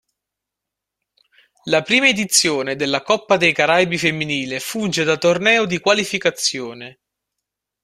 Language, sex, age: Italian, male, 19-29